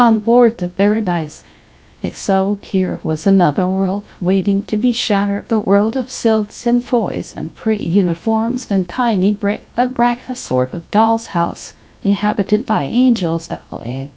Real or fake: fake